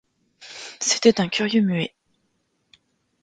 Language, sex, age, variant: French, female, 40-49, Français de métropole